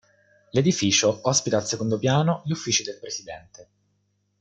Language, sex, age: Italian, male, 19-29